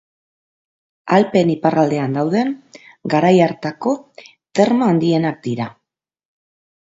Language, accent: Basque, Mendebalekoa (Araba, Bizkaia, Gipuzkoako mendebaleko herri batzuk)